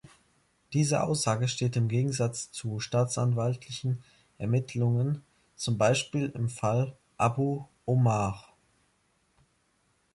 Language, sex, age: German, male, under 19